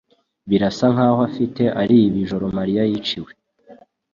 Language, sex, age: Kinyarwanda, male, 19-29